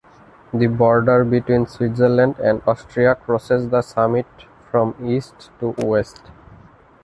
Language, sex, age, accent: English, male, 19-29, India and South Asia (India, Pakistan, Sri Lanka)